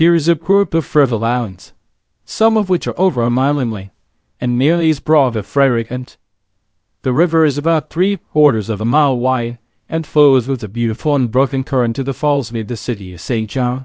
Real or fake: fake